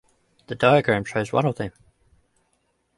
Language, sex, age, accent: English, male, 30-39, New Zealand English